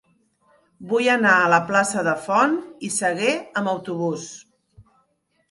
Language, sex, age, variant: Catalan, female, 40-49, Central